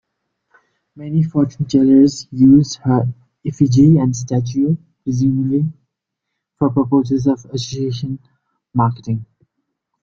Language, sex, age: English, male, 19-29